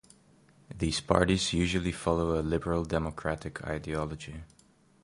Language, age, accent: English, 19-29, United States English